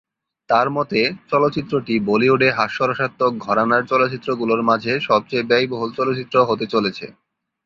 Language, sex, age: Bengali, male, 19-29